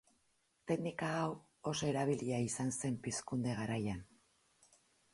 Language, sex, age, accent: Basque, female, 50-59, Mendebalekoa (Araba, Bizkaia, Gipuzkoako mendebaleko herri batzuk)